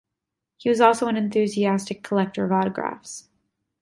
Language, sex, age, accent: English, female, 19-29, United States English